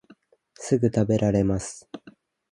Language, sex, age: Japanese, male, 19-29